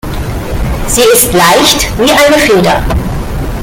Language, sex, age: German, female, 40-49